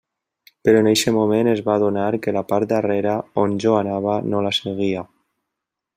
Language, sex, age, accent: Catalan, male, 19-29, valencià